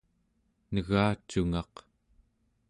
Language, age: Central Yupik, 30-39